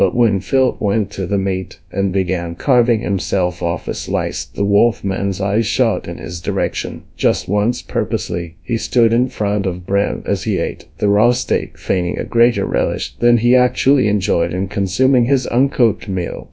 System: TTS, GradTTS